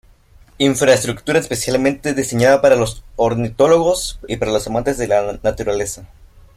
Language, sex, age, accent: Spanish, male, under 19, México